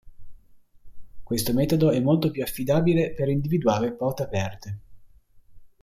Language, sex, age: Italian, male, 19-29